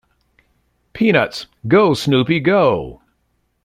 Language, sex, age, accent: English, male, 60-69, United States English